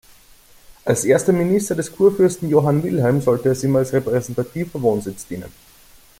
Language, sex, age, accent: German, male, 19-29, Österreichisches Deutsch